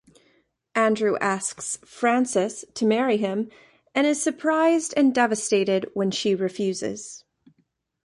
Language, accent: English, United States English